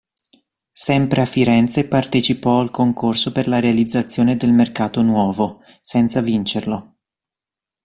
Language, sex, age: Italian, male, 19-29